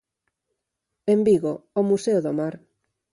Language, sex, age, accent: Galician, female, 40-49, Normativo (estándar)